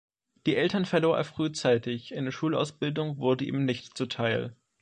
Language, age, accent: German, under 19, Deutschland Deutsch